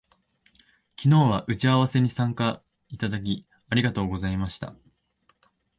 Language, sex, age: Japanese, male, 19-29